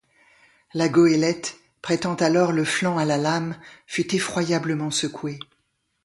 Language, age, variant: French, 60-69, Français de métropole